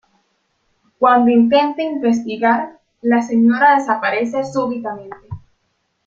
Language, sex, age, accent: Spanish, female, 19-29, Andino-Pacífico: Colombia, Perú, Ecuador, oeste de Bolivia y Venezuela andina